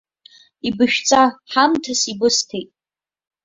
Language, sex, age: Abkhazian, female, under 19